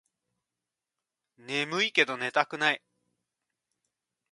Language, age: Japanese, 30-39